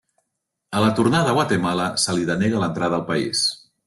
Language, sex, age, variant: Catalan, male, 40-49, Central